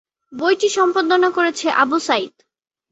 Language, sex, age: Bengali, female, 19-29